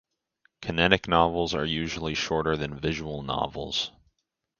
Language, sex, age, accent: English, male, 19-29, United States English